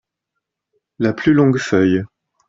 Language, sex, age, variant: French, male, 40-49, Français de métropole